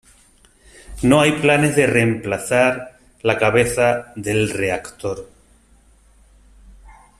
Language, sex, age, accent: Spanish, male, 50-59, España: Sur peninsular (Andalucia, Extremadura, Murcia)